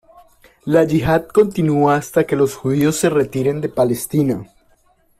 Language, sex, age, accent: Spanish, male, 19-29, Andino-Pacífico: Colombia, Perú, Ecuador, oeste de Bolivia y Venezuela andina